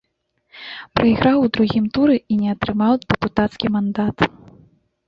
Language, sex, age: Belarusian, female, 19-29